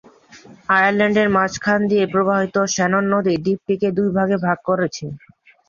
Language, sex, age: Bengali, male, under 19